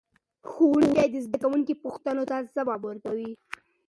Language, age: Pashto, 19-29